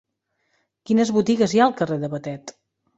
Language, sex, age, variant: Catalan, female, 30-39, Central